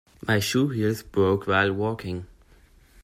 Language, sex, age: English, male, under 19